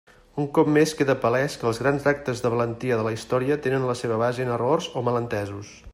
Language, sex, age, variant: Catalan, male, 50-59, Central